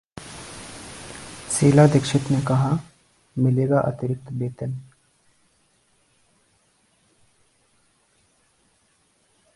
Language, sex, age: Hindi, male, 30-39